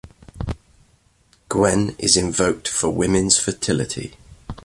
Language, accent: English, England English